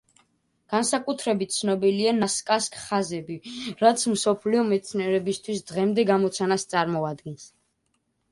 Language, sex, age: Georgian, male, under 19